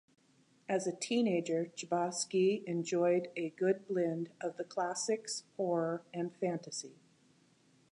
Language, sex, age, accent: English, female, 60-69, United States English